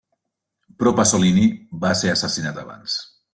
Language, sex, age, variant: Catalan, male, 40-49, Central